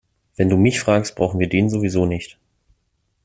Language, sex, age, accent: German, male, 19-29, Deutschland Deutsch